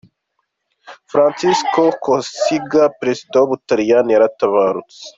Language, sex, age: Kinyarwanda, male, 19-29